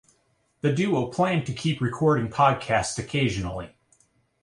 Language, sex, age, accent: English, male, 40-49, United States English